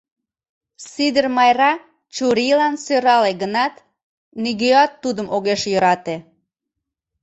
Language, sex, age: Mari, female, 30-39